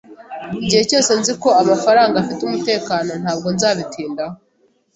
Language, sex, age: Kinyarwanda, female, 19-29